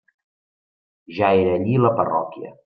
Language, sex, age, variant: Catalan, male, 30-39, Central